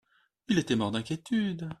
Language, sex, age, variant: French, male, 30-39, Français de métropole